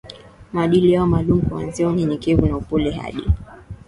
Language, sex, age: Swahili, female, 19-29